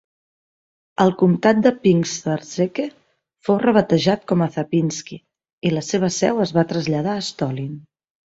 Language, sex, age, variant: Catalan, female, 30-39, Central